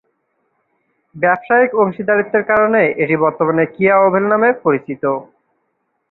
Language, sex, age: Bengali, male, 19-29